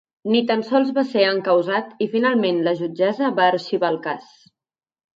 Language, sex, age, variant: Catalan, female, 30-39, Central